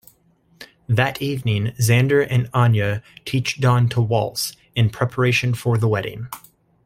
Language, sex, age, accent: English, male, 30-39, United States English